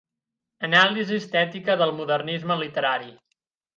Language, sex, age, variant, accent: Catalan, male, 19-29, Central, central